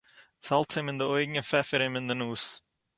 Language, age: Yiddish, under 19